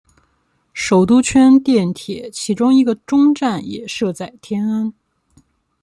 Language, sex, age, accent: Chinese, female, 19-29, 出生地：江西省